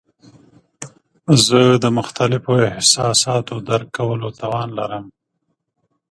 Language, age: Pashto, 30-39